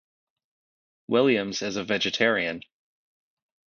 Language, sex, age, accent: English, male, 30-39, United States English